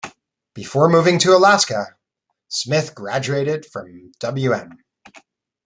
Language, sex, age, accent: English, male, 40-49, Canadian English